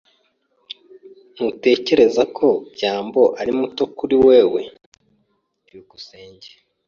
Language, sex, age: Kinyarwanda, male, 19-29